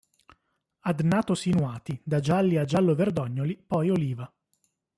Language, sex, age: Italian, male, 30-39